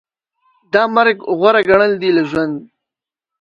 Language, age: Pashto, under 19